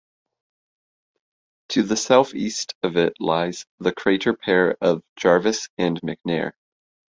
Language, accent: English, Canadian English